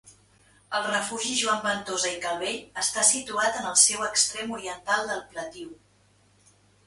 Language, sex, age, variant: Catalan, female, 30-39, Central